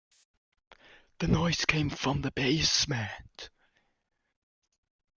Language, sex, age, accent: English, male, 19-29, United States English